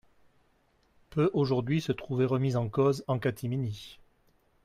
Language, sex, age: French, male, 60-69